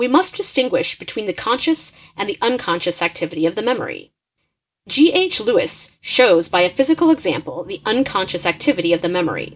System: none